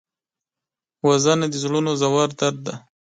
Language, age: Pashto, 19-29